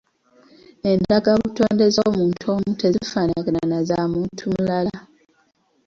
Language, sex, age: Ganda, female, 19-29